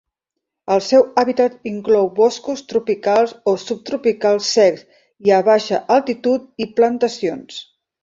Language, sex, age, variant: Catalan, female, 50-59, Central